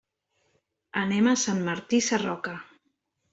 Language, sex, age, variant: Catalan, female, 50-59, Central